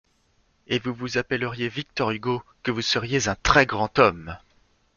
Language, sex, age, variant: French, male, 40-49, Français de métropole